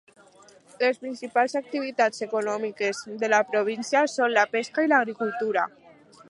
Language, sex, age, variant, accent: Catalan, female, under 19, Alacantí, valencià